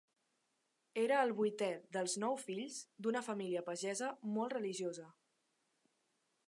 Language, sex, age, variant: Catalan, female, under 19, Central